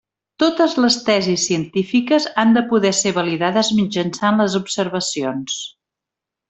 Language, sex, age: Catalan, female, 50-59